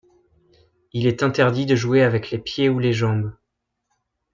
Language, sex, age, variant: French, male, 19-29, Français de métropole